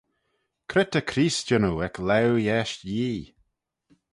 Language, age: Manx, 40-49